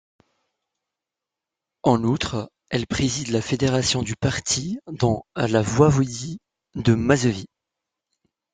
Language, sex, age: French, male, 19-29